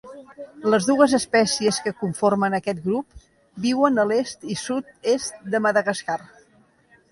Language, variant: Catalan, Central